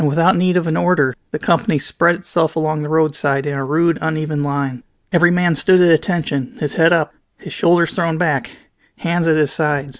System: none